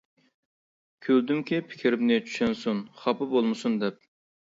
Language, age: Uyghur, 30-39